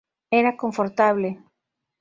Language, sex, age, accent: Spanish, female, 50-59, México